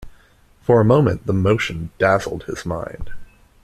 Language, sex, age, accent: English, male, 19-29, United States English